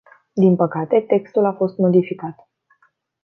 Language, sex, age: Romanian, female, 19-29